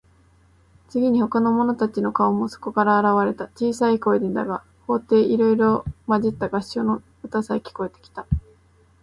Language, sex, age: Japanese, female, 19-29